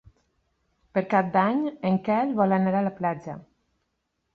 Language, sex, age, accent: Catalan, female, 50-59, valencià